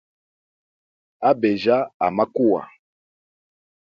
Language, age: Hemba, 40-49